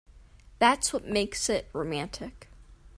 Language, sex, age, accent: English, female, 19-29, United States English